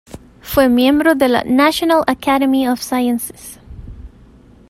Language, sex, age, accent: Spanish, female, 19-29, México